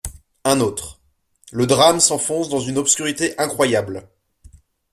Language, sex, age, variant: French, male, 19-29, Français de métropole